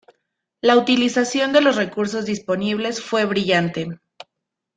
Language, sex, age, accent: Spanish, female, 19-29, México